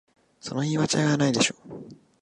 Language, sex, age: Japanese, male, 19-29